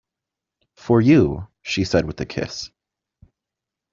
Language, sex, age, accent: English, male, 19-29, United States English